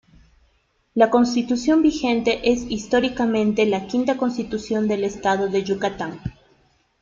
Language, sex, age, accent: Spanish, female, 30-39, Andino-Pacífico: Colombia, Perú, Ecuador, oeste de Bolivia y Venezuela andina